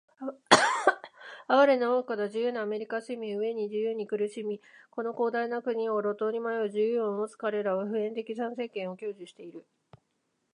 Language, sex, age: Japanese, female, 19-29